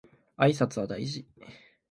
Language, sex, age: Japanese, male, 19-29